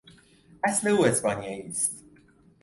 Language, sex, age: Persian, male, 19-29